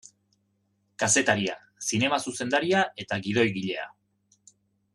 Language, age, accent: Basque, 40-49, Erdialdekoa edo Nafarra (Gipuzkoa, Nafarroa)